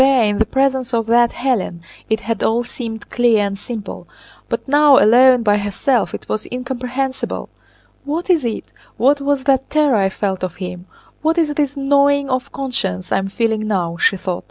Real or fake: real